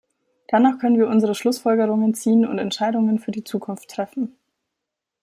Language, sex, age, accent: German, female, 19-29, Deutschland Deutsch